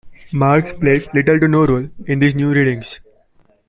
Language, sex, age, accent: English, male, 19-29, India and South Asia (India, Pakistan, Sri Lanka)